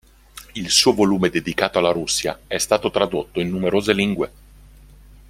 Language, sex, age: Italian, male, 50-59